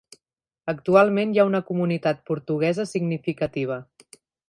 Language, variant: Catalan, Central